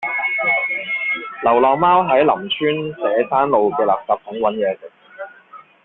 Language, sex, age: Cantonese, male, 30-39